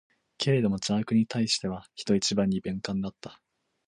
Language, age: Japanese, 19-29